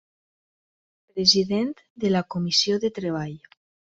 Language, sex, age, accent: Catalan, female, 19-29, valencià